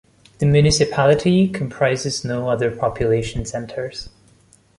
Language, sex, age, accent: English, male, 30-39, India and South Asia (India, Pakistan, Sri Lanka)